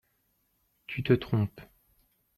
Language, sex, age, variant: French, male, 30-39, Français de métropole